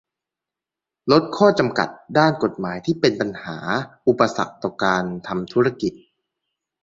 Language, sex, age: Thai, male, 19-29